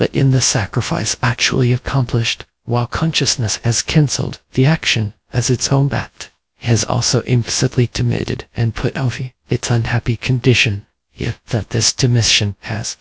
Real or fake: fake